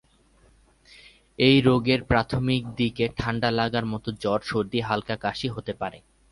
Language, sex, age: Bengali, male, 19-29